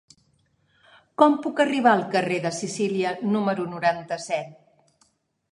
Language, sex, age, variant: Catalan, female, 50-59, Central